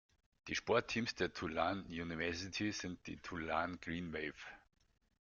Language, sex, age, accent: German, male, 50-59, Deutschland Deutsch